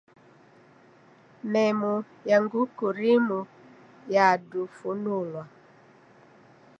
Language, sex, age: Taita, female, 60-69